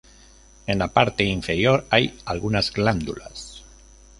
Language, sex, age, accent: Spanish, male, 50-59, España: Norte peninsular (Asturias, Castilla y León, Cantabria, País Vasco, Navarra, Aragón, La Rioja, Guadalajara, Cuenca)